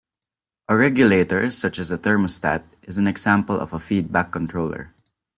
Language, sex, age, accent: English, male, 19-29, Filipino